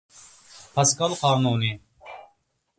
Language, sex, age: Uyghur, male, 30-39